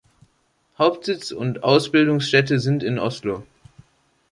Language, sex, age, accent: German, male, under 19, Deutschland Deutsch